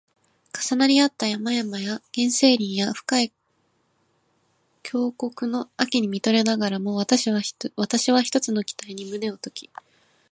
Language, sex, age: Japanese, female, 19-29